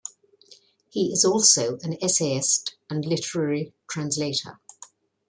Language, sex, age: English, female, 60-69